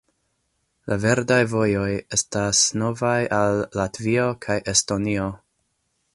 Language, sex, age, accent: Esperanto, male, 30-39, Internacia